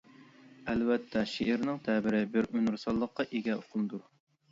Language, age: Uyghur, 30-39